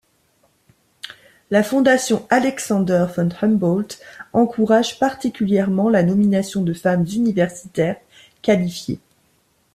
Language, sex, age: French, female, 40-49